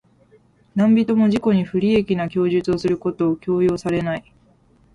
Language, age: Japanese, 19-29